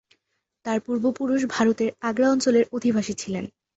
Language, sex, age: Bengali, female, under 19